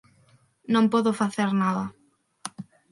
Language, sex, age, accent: Galician, female, under 19, Central (gheada); Neofalante